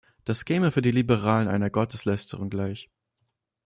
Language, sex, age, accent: German, male, 19-29, Deutschland Deutsch